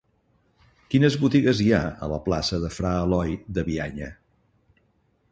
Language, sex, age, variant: Catalan, male, 60-69, Central